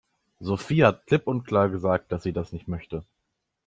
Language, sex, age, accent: German, male, 19-29, Deutschland Deutsch